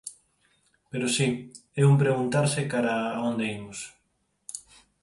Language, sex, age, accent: Galician, male, 19-29, Neofalante